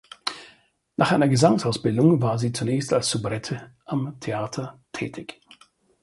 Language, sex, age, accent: German, male, 50-59, Deutschland Deutsch